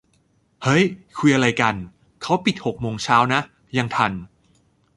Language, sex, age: Thai, male, 40-49